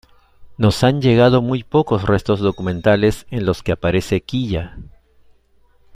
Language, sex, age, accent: Spanish, male, 50-59, Andino-Pacífico: Colombia, Perú, Ecuador, oeste de Bolivia y Venezuela andina